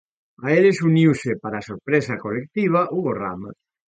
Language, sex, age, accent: Galician, male, 60-69, Atlántico (seseo e gheada)